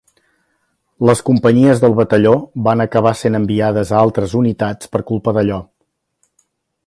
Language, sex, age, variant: Catalan, male, 60-69, Central